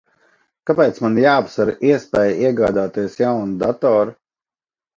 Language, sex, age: Latvian, male, 40-49